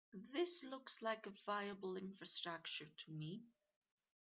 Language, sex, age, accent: English, female, 40-49, England English